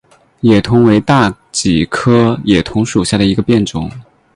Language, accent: Chinese, 出生地：江西省